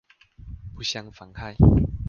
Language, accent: Chinese, 出生地：桃園市